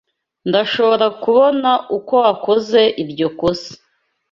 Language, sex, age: Kinyarwanda, female, 19-29